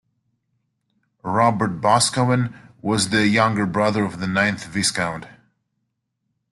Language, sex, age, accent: English, male, 30-39, United States English